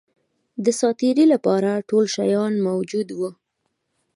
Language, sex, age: Pashto, female, 19-29